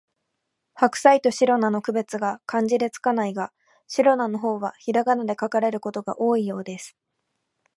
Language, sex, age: Japanese, female, 19-29